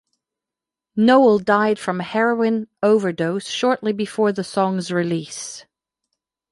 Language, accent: English, United States English